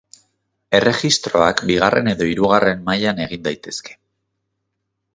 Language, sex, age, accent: Basque, male, 30-39, Mendebalekoa (Araba, Bizkaia, Gipuzkoako mendebaleko herri batzuk)